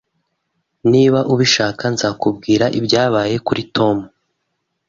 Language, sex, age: Kinyarwanda, male, 30-39